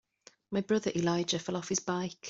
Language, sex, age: English, female, 30-39